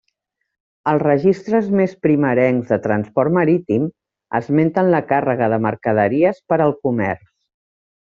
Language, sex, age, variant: Catalan, female, 50-59, Central